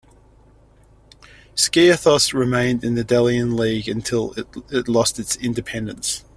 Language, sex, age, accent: English, male, 30-39, Australian English